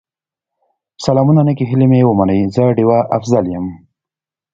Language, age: Pashto, 19-29